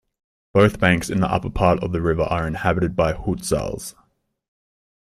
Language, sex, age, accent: English, male, 19-29, Australian English